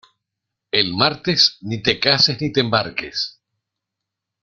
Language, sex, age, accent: Spanish, male, 50-59, Rioplatense: Argentina, Uruguay, este de Bolivia, Paraguay